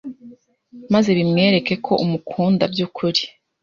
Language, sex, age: Kinyarwanda, female, 19-29